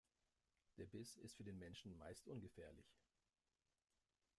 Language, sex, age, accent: German, male, 30-39, Deutschland Deutsch